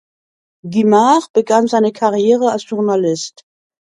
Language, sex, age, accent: German, female, 60-69, Deutschland Deutsch